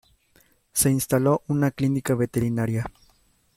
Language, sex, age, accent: Spanish, male, 19-29, México